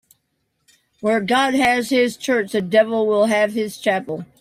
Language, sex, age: English, female, 50-59